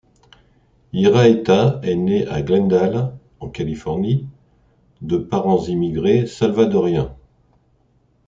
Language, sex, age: French, male, 60-69